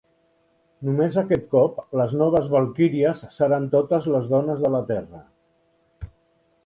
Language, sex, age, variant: Catalan, male, 50-59, Central